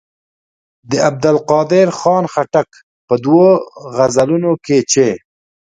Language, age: Pashto, 19-29